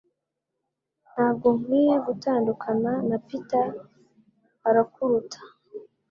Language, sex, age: Kinyarwanda, female, 19-29